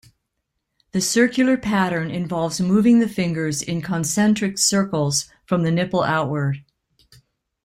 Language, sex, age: English, female, 60-69